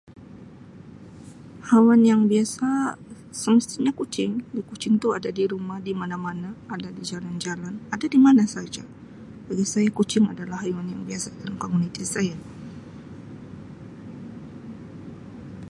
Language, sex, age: Sabah Malay, female, 40-49